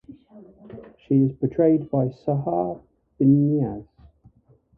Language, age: English, 40-49